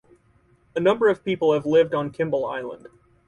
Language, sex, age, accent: English, male, 30-39, United States English